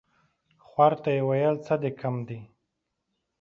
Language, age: Pashto, 19-29